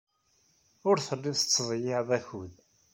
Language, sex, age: Kabyle, male, 60-69